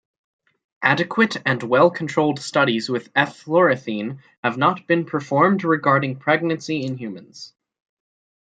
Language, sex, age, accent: English, male, under 19, United States English